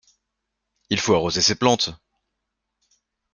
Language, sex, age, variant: French, male, 19-29, Français de métropole